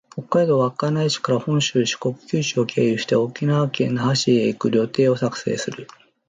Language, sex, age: Japanese, male, 50-59